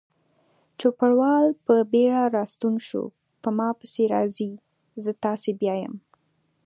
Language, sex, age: Pashto, female, 19-29